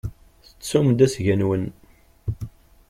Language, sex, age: Kabyle, male, 40-49